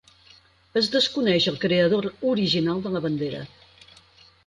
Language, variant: Catalan, Central